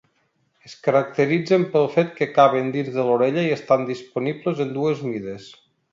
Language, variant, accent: Catalan, Nord-Occidental, nord-occidental